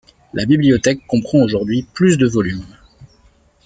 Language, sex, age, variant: French, male, 40-49, Français de métropole